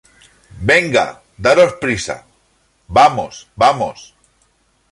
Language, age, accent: Spanish, 40-49, España: Centro-Sur peninsular (Madrid, Toledo, Castilla-La Mancha)